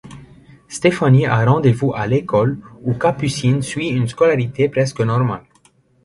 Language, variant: French, Français de métropole